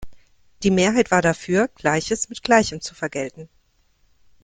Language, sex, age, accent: German, female, 30-39, Deutschland Deutsch